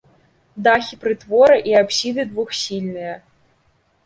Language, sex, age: Belarusian, female, 19-29